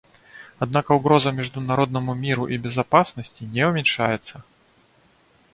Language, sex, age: Russian, male, 30-39